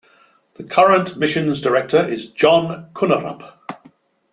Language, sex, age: English, male, 60-69